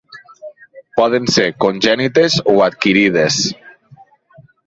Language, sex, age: Catalan, male, 19-29